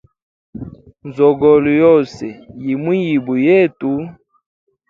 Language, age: Hemba, 19-29